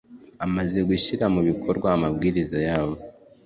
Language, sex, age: Kinyarwanda, male, 19-29